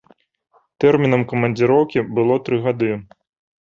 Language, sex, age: Belarusian, male, 30-39